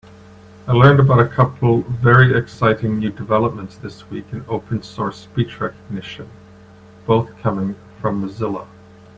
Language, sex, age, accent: English, male, 50-59, Canadian English